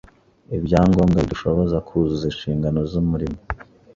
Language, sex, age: Kinyarwanda, female, 40-49